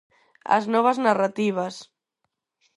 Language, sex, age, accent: Galician, female, under 19, Neofalante